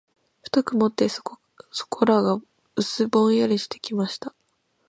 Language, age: Japanese, under 19